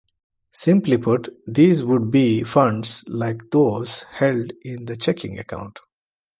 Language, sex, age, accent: English, male, 40-49, India and South Asia (India, Pakistan, Sri Lanka)